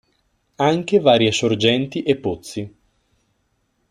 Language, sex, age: Italian, male, 19-29